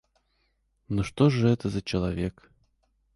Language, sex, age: Russian, male, 30-39